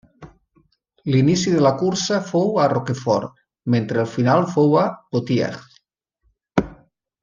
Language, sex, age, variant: Catalan, male, 40-49, Nord-Occidental